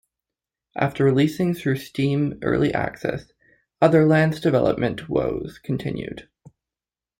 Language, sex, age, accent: English, male, 19-29, Canadian English